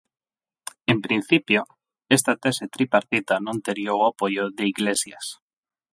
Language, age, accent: Galician, 30-39, Atlántico (seseo e gheada); Normativo (estándar); Neofalante